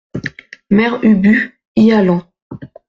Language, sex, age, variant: French, female, 19-29, Français de métropole